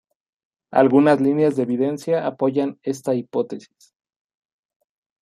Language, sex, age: Spanish, male, 19-29